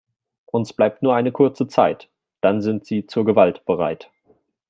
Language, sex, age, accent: German, male, 19-29, Deutschland Deutsch